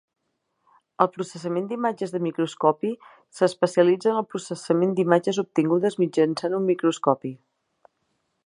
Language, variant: Catalan, Nord-Occidental